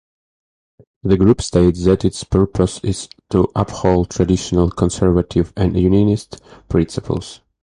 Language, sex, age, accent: English, male, 30-39, Scottish English